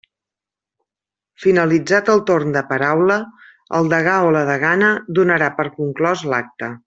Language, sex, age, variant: Catalan, female, 50-59, Central